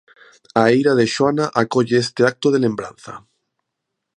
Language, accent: Galician, Normativo (estándar)